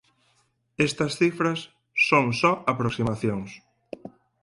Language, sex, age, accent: Galician, male, 19-29, Atlántico (seseo e gheada)